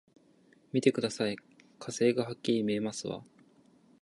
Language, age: Japanese, 19-29